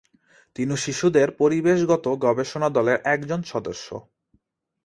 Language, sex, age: Bengali, male, 19-29